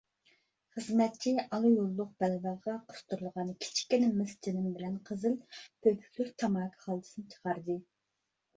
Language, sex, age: Uyghur, female, 19-29